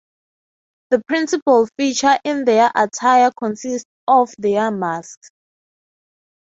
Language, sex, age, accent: English, female, 19-29, Southern African (South Africa, Zimbabwe, Namibia)